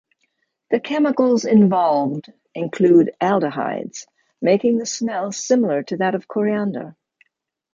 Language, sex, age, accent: English, female, 70-79, United States English